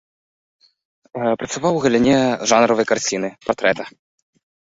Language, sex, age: Belarusian, male, under 19